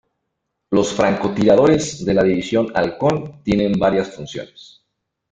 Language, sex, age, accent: Spanish, male, 40-49, México